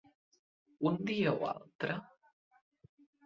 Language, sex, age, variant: Catalan, male, under 19, Central